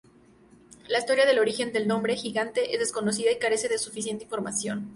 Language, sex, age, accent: Spanish, female, 19-29, México